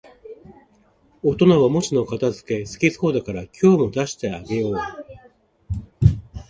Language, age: Japanese, 60-69